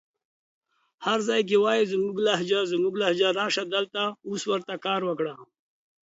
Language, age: Pashto, 50-59